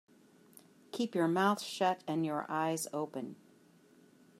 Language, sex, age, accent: English, female, 50-59, United States English